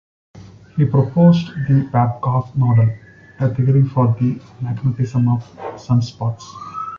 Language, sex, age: English, male, 40-49